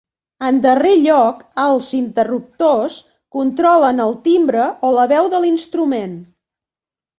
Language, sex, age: Catalan, female, 50-59